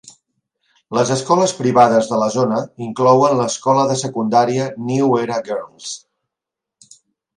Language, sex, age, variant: Catalan, male, 50-59, Central